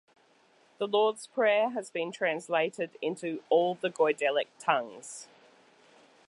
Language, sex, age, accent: English, female, 50-59, Australian English